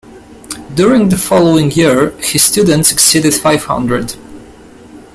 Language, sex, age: English, male, under 19